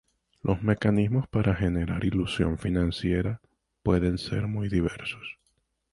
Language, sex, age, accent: Spanish, male, 19-29, Caribe: Cuba, Venezuela, Puerto Rico, República Dominicana, Panamá, Colombia caribeña, México caribeño, Costa del golfo de México